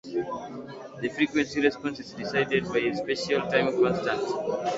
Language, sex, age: English, male, 19-29